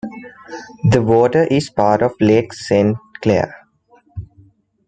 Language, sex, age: English, male, 19-29